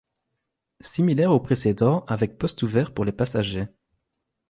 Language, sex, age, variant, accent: French, male, 30-39, Français d'Europe, Français de Belgique